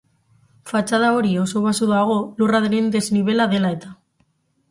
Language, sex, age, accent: Basque, female, 19-29, Mendebalekoa (Araba, Bizkaia, Gipuzkoako mendebaleko herri batzuk)